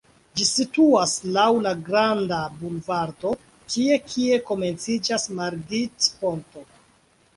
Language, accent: Esperanto, Internacia